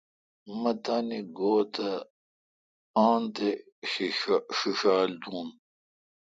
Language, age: Kalkoti, 50-59